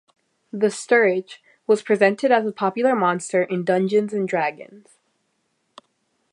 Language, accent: English, United States English